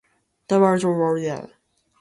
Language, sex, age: English, female, 19-29